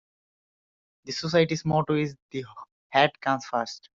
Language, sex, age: English, male, under 19